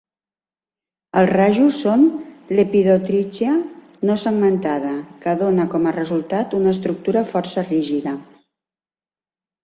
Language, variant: Catalan, Central